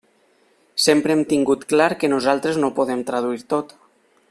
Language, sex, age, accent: Catalan, male, 19-29, valencià